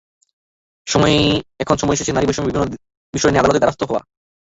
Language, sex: Bengali, male